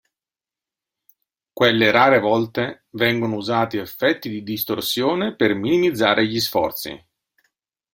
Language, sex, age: Italian, male, 40-49